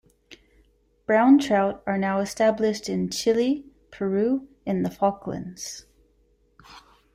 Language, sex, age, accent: English, female, 19-29, United States English